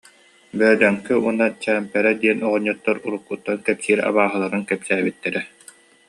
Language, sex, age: Yakut, male, 30-39